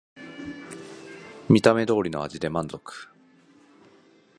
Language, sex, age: Japanese, male, 30-39